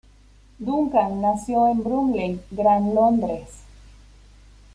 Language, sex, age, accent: Spanish, female, 30-39, Andino-Pacífico: Colombia, Perú, Ecuador, oeste de Bolivia y Venezuela andina